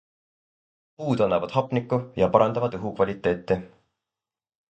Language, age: Estonian, 19-29